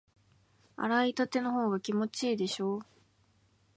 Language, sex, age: Japanese, female, 19-29